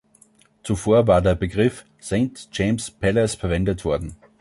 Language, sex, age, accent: German, male, 30-39, Österreichisches Deutsch